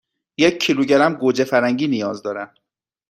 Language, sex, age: Persian, male, 30-39